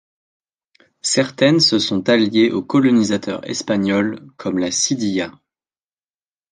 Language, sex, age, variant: French, male, 19-29, Français de métropole